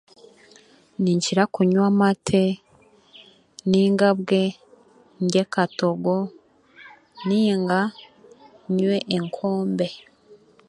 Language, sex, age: Chiga, female, 19-29